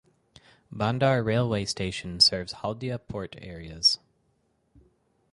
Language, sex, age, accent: English, male, 30-39, United States English